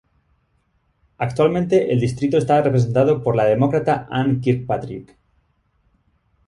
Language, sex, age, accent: Spanish, male, 30-39, España: Norte peninsular (Asturias, Castilla y León, Cantabria, País Vasco, Navarra, Aragón, La Rioja, Guadalajara, Cuenca)